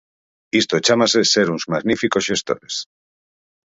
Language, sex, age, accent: Galician, male, 40-49, Central (gheada)